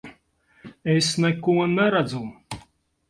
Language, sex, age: Latvian, male, 50-59